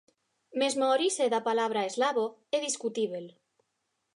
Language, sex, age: Galician, female, 30-39